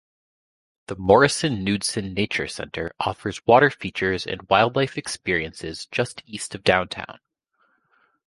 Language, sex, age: English, female, 19-29